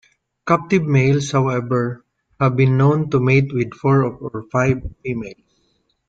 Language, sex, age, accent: English, male, 40-49, Filipino